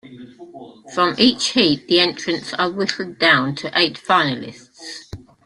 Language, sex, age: English, female, 70-79